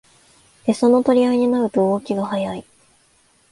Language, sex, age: Japanese, female, 19-29